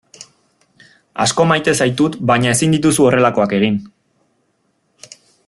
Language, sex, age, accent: Basque, male, 19-29, Erdialdekoa edo Nafarra (Gipuzkoa, Nafarroa)